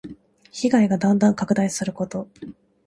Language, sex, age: Japanese, female, 19-29